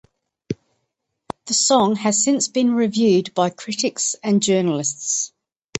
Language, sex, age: English, female, 60-69